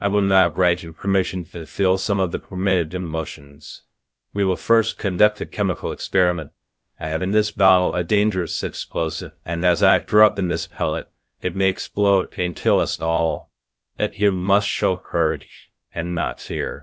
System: TTS, VITS